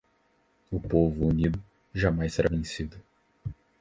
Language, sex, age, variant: Portuguese, male, 19-29, Portuguese (Brasil)